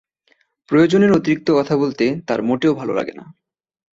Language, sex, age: Bengali, male, 19-29